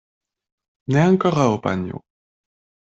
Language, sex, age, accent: Esperanto, male, 19-29, Internacia